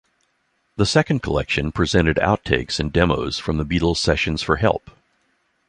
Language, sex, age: English, male, 60-69